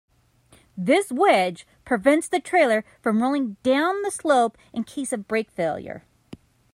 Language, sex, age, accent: English, female, 30-39, United States English